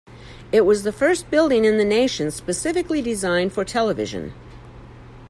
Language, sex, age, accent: English, female, 60-69, United States English